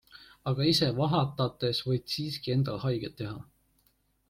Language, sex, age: Estonian, male, 19-29